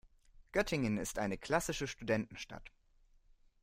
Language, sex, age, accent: German, male, 19-29, Deutschland Deutsch